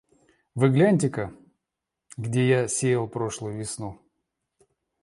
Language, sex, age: Russian, male, 40-49